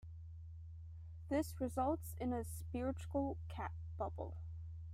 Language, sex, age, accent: English, female, 19-29, United States English